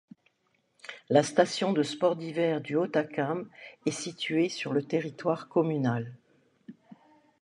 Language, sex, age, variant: French, female, 60-69, Français de métropole